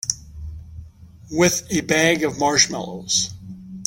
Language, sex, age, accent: English, male, 50-59, United States English